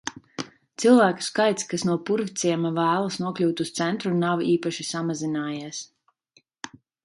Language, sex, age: Latvian, female, 30-39